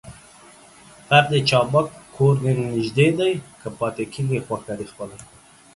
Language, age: Pashto, 30-39